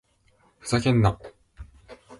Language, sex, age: Japanese, male, under 19